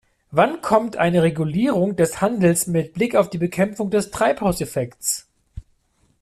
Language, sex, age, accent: German, male, 40-49, Deutschland Deutsch